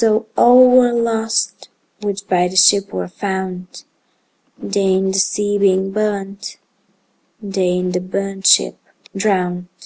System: none